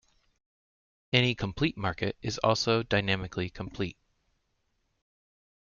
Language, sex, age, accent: English, male, 30-39, United States English